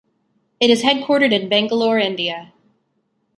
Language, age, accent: English, 19-29, United States English